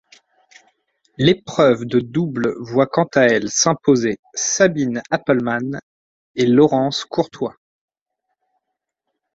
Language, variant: French, Français de métropole